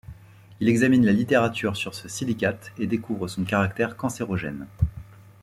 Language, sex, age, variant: French, male, 30-39, Français de métropole